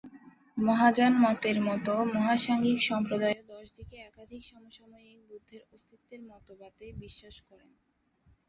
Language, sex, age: Bengali, female, 19-29